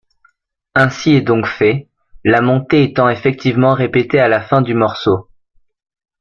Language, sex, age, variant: French, male, 19-29, Français de métropole